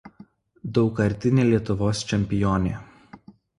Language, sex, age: Lithuanian, male, 19-29